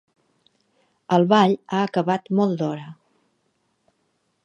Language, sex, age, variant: Catalan, female, 60-69, Central